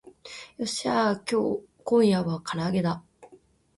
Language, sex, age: Japanese, female, 19-29